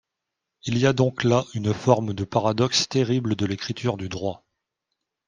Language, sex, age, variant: French, male, 30-39, Français de métropole